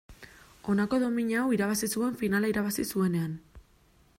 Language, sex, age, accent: Basque, female, 19-29, Mendebalekoa (Araba, Bizkaia, Gipuzkoako mendebaleko herri batzuk)